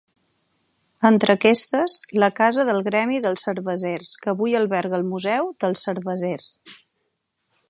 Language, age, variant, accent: Catalan, 30-39, Balear, balear; Palma